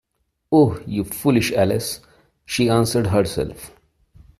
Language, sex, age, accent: English, male, 30-39, India and South Asia (India, Pakistan, Sri Lanka)